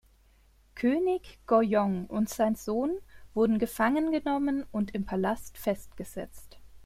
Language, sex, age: German, female, 30-39